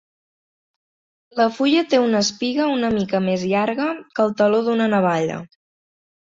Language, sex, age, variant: Catalan, female, 19-29, Central